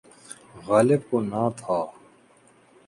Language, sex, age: Urdu, male, 19-29